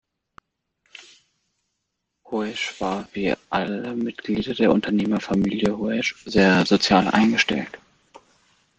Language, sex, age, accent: German, male, under 19, Deutschland Deutsch